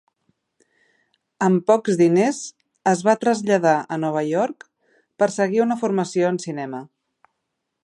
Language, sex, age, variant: Catalan, female, 30-39, Central